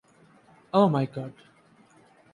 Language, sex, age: Bengali, male, 19-29